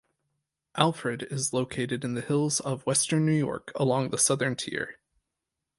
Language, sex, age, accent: English, male, 19-29, United States English